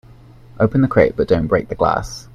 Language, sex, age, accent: English, male, 19-29, England English